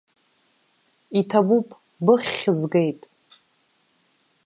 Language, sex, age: Abkhazian, female, 19-29